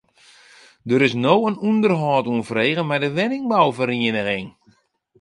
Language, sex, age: Western Frisian, male, 30-39